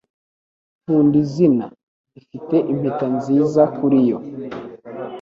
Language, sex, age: Kinyarwanda, male, under 19